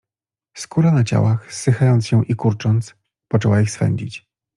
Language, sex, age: Polish, male, 40-49